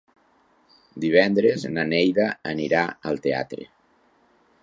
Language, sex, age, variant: Catalan, male, 40-49, Nord-Occidental